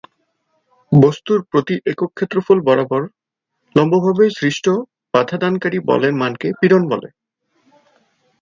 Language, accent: Bengali, Native